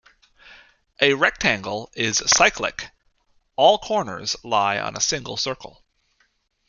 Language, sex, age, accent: English, male, 30-39, Canadian English